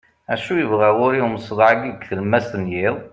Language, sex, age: Kabyle, male, 40-49